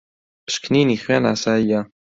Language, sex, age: Central Kurdish, male, 19-29